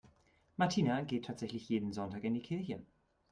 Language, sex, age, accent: German, male, 19-29, Deutschland Deutsch